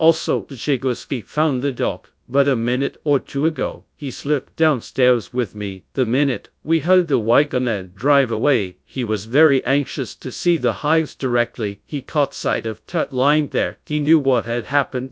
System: TTS, GradTTS